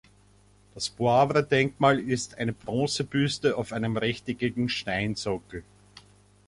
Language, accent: German, Österreichisches Deutsch